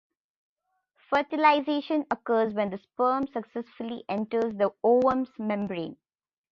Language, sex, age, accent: English, female, 30-39, India and South Asia (India, Pakistan, Sri Lanka)